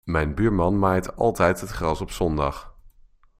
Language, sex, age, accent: Dutch, male, under 19, Nederlands Nederlands